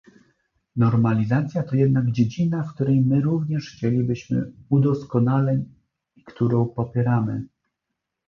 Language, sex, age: Polish, male, 30-39